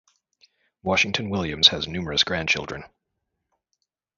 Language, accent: English, United States English